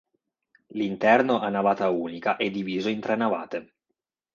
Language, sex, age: Italian, male, 30-39